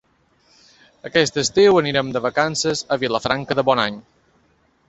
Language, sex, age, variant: Catalan, male, 30-39, Balear